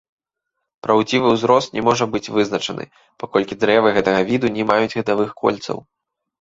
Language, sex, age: Belarusian, male, 19-29